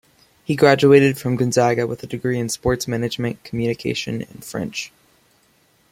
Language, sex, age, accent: English, male, under 19, United States English